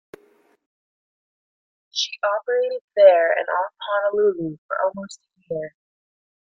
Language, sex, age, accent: English, female, under 19, United States English